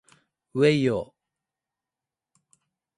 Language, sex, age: Japanese, male, 70-79